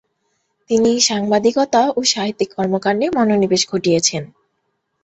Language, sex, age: Bengali, female, 19-29